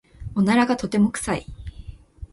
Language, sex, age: Japanese, female, 19-29